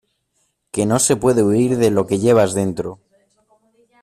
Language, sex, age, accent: Spanish, male, under 19, España: Centro-Sur peninsular (Madrid, Toledo, Castilla-La Mancha)